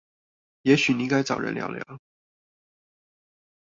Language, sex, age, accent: Chinese, male, under 19, 出生地：新北市